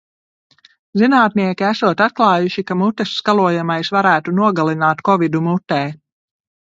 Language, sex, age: Latvian, female, 30-39